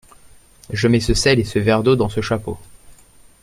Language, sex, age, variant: French, male, 19-29, Français de métropole